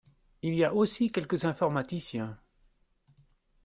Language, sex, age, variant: French, male, 60-69, Français de métropole